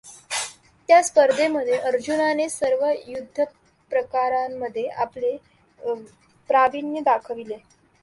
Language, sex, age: Marathi, female, under 19